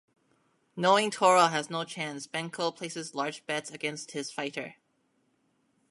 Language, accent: English, United States English